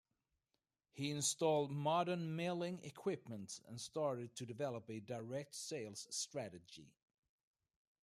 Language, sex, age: English, male, 30-39